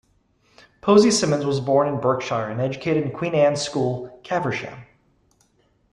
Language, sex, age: English, male, 30-39